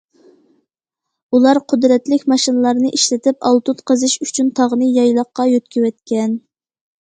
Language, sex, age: Uyghur, female, 19-29